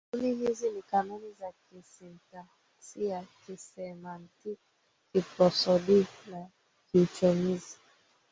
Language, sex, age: Swahili, female, 19-29